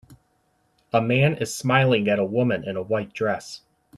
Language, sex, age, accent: English, male, 19-29, United States English